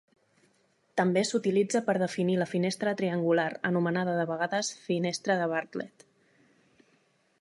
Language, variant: Catalan, Nord-Occidental